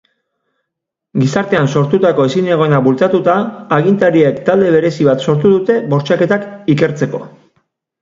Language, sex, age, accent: Basque, male, 40-49, Erdialdekoa edo Nafarra (Gipuzkoa, Nafarroa)